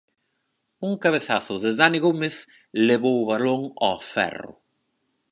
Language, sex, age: Galician, male, 40-49